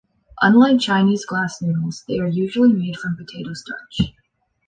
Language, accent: English, Canadian English